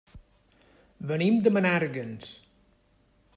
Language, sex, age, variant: Catalan, male, 40-49, Balear